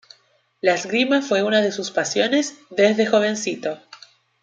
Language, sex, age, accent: Spanish, female, 19-29, Chileno: Chile, Cuyo